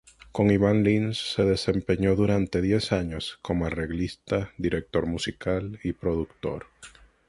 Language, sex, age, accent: Spanish, male, 19-29, Caribe: Cuba, Venezuela, Puerto Rico, República Dominicana, Panamá, Colombia caribeña, México caribeño, Costa del golfo de México